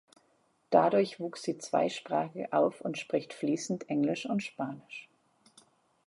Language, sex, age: German, female, 30-39